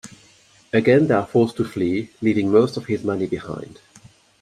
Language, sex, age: English, male, 19-29